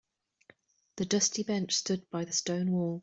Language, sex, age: English, female, 30-39